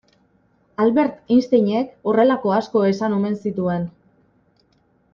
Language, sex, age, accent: Basque, female, 30-39, Mendebalekoa (Araba, Bizkaia, Gipuzkoako mendebaleko herri batzuk)